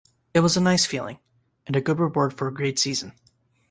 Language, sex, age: English, male, 19-29